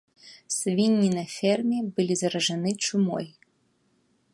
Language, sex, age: Belarusian, female, 30-39